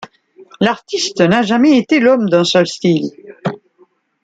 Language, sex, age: French, female, 50-59